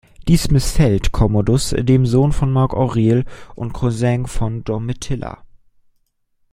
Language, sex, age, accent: German, male, 19-29, Deutschland Deutsch